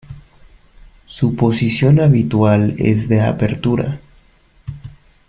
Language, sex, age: Spanish, male, under 19